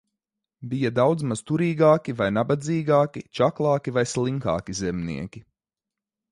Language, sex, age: Latvian, male, 19-29